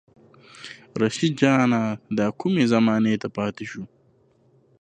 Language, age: Pashto, 19-29